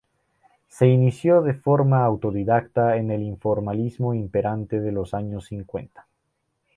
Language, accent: Spanish, Andino-Pacífico: Colombia, Perú, Ecuador, oeste de Bolivia y Venezuela andina